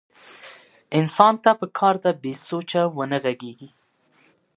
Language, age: Pashto, 30-39